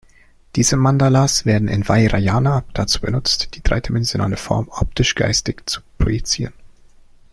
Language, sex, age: German, male, 19-29